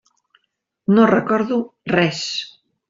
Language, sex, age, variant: Catalan, female, 50-59, Central